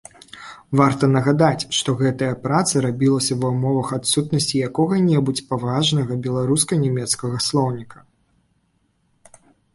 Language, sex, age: Belarusian, male, 19-29